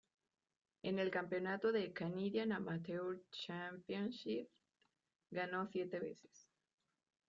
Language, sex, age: Spanish, female, 19-29